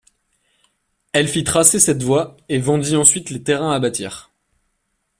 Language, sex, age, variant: French, male, 19-29, Français de métropole